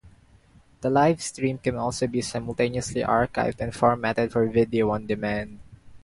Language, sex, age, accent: English, male, 19-29, Filipino